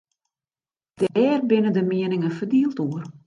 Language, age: Western Frisian, 60-69